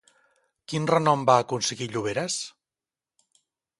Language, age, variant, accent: Catalan, 50-59, Central, central